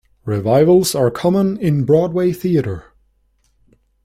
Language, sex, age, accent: English, male, 19-29, United States English